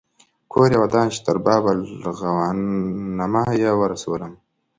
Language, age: Pashto, 19-29